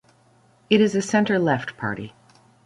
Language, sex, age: English, female, 40-49